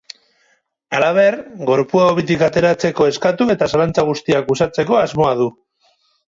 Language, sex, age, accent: Basque, male, 30-39, Mendebalekoa (Araba, Bizkaia, Gipuzkoako mendebaleko herri batzuk)